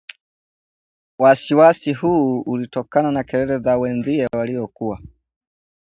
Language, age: Swahili, 19-29